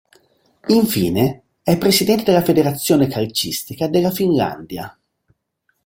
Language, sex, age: Italian, male, 50-59